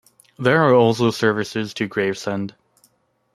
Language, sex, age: English, male, under 19